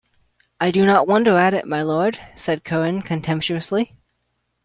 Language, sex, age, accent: English, male, 19-29, United States English